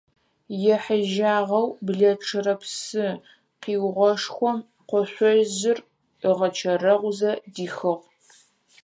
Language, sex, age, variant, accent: Adyghe, female, under 19, Адыгабзэ (Кирил, пстэумэ зэдыряе), Кıэмгуй (Çemguy)